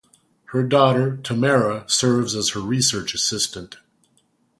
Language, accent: English, Canadian English